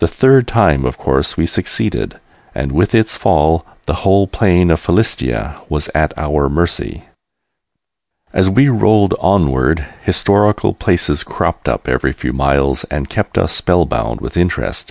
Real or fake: real